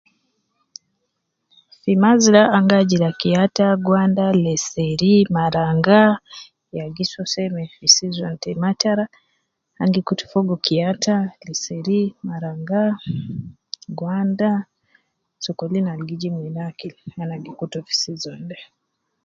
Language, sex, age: Nubi, female, 30-39